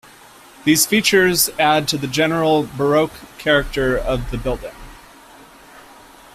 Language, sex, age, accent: English, male, 30-39, United States English